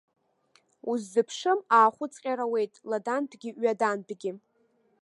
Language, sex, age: Abkhazian, female, under 19